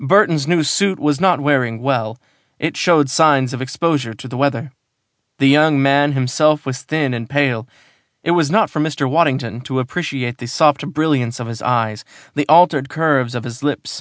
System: none